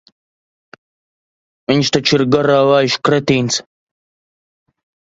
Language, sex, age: Latvian, male, 19-29